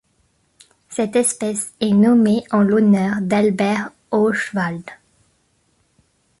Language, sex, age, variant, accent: French, male, 30-39, Français d'Europe, Français de Suisse